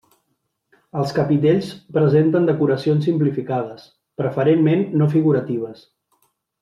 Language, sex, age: Catalan, male, 30-39